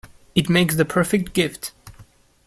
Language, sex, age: English, male, 19-29